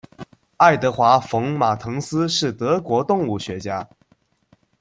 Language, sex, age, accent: Chinese, male, under 19, 出生地：江西省